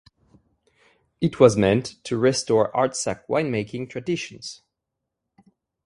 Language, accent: English, French